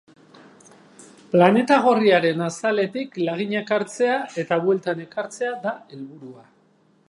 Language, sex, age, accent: Basque, male, 40-49, Mendebalekoa (Araba, Bizkaia, Gipuzkoako mendebaleko herri batzuk)